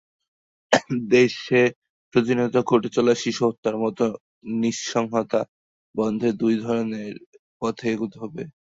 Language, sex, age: Bengali, male, 19-29